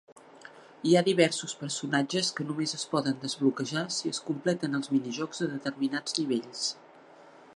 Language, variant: Catalan, Central